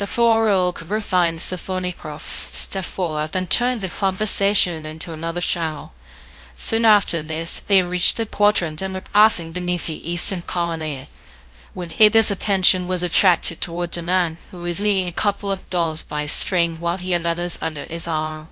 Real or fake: fake